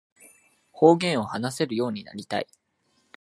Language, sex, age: Japanese, male, 19-29